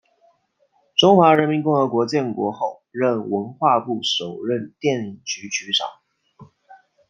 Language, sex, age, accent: Chinese, male, 19-29, 出生地：湖北省